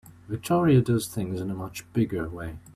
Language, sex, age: English, male, 19-29